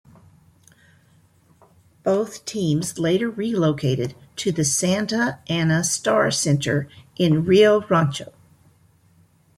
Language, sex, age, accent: English, female, 60-69, United States English